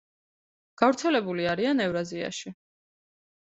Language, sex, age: Georgian, female, 19-29